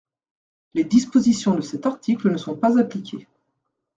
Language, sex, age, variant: French, female, 40-49, Français de métropole